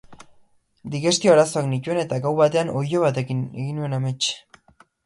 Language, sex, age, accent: Basque, male, 19-29, Erdialdekoa edo Nafarra (Gipuzkoa, Nafarroa)